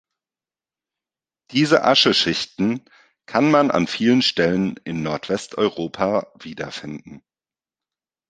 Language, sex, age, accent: German, male, 30-39, Deutschland Deutsch